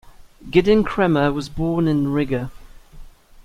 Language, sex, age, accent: English, male, 19-29, England English